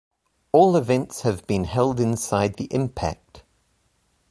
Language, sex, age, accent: English, male, 30-39, New Zealand English